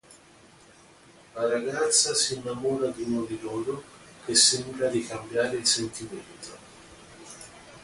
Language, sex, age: Italian, male, 40-49